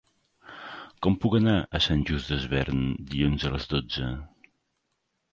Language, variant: Catalan, Central